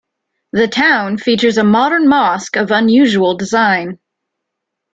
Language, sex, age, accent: English, female, 19-29, United States English